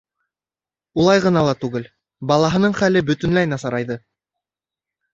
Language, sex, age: Bashkir, male, 19-29